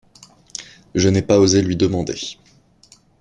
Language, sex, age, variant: French, male, 30-39, Français de métropole